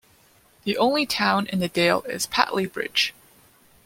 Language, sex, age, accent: English, female, 19-29, Canadian English